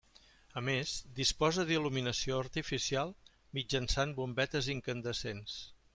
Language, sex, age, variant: Catalan, male, 50-59, Central